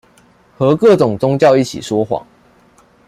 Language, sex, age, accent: Chinese, male, under 19, 出生地：臺中市